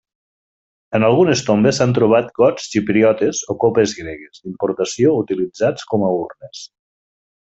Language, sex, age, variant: Catalan, male, 40-49, Nord-Occidental